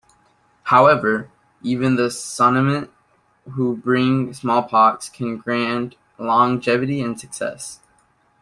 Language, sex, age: English, male, 19-29